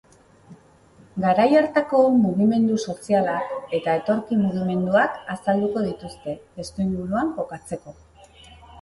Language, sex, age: Basque, female, 40-49